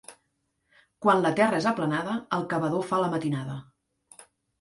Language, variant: Catalan, Central